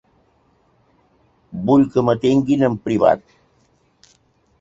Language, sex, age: Catalan, male, 70-79